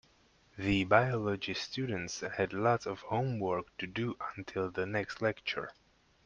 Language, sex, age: English, male, 30-39